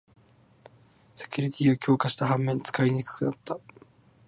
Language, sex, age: Japanese, male, 19-29